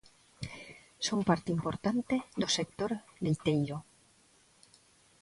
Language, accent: Galician, Neofalante